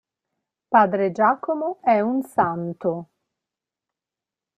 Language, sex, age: Italian, female, 40-49